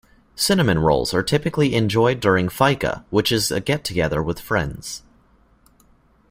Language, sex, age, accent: English, male, 19-29, United States English